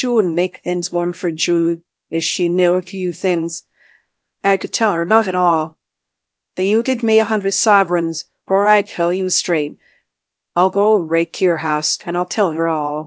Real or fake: fake